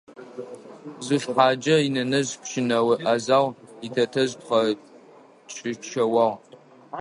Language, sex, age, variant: Adyghe, male, under 19, Адыгабзэ (Кирил, пстэумэ зэдыряе)